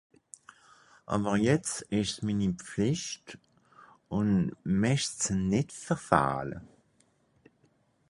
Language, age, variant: Swiss German, 70-79, Nordniederàlemmànisch (Rishoffe, Zàwere, Bùsswìller, Hawenau, Brüemt, Stroossbùri, Molse, Dàmbàch, Schlettstàtt, Pfàlzbùri usw.)